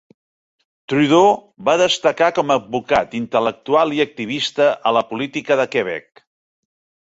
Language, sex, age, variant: Catalan, male, 60-69, Central